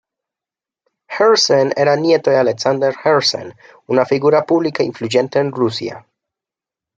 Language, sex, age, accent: Spanish, male, 19-29, Andino-Pacífico: Colombia, Perú, Ecuador, oeste de Bolivia y Venezuela andina